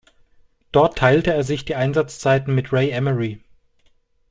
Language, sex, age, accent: German, male, 30-39, Deutschland Deutsch